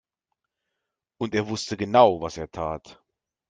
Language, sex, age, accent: German, male, 40-49, Deutschland Deutsch